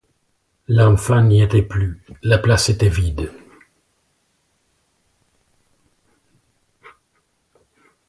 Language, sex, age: French, male, 70-79